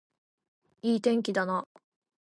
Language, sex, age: Japanese, female, 19-29